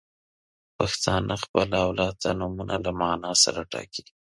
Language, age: Pashto, 19-29